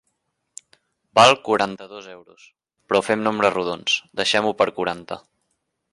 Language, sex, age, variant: Catalan, male, 19-29, Central